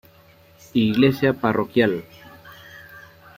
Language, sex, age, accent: Spanish, male, 40-49, Andino-Pacífico: Colombia, Perú, Ecuador, oeste de Bolivia y Venezuela andina